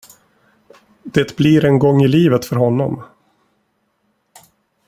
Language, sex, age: Swedish, male, 40-49